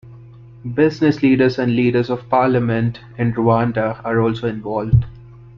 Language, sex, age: English, male, 19-29